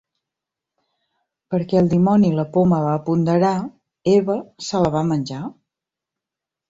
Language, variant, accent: Catalan, Central, Barceloní